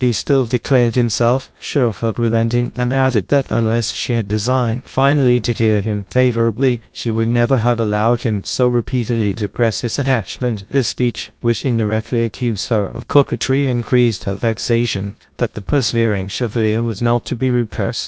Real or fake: fake